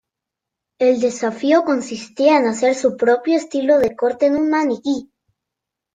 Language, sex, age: Spanish, female, under 19